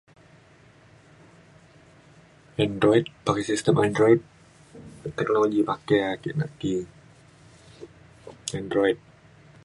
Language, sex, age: Mainstream Kenyah, female, 19-29